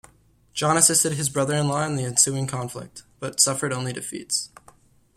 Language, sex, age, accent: English, male, under 19, Canadian English